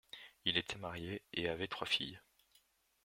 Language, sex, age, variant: French, male, under 19, Français de métropole